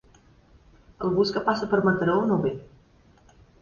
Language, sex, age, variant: Catalan, female, 19-29, Central